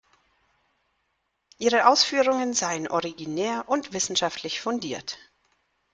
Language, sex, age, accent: German, female, 40-49, Deutschland Deutsch